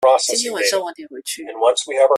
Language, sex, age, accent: Chinese, male, 19-29, 出生地：臺北市